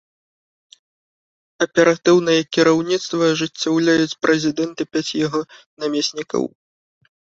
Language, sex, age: Belarusian, male, 19-29